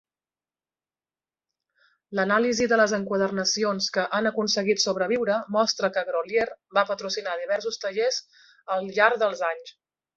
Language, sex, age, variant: Catalan, female, 40-49, Central